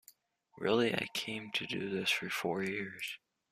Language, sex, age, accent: English, male, under 19, United States English